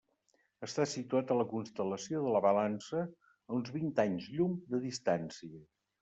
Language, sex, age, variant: Catalan, male, 60-69, Septentrional